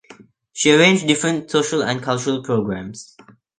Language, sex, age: English, male, under 19